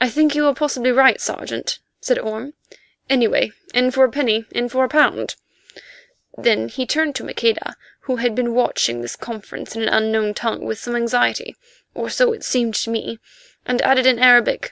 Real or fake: real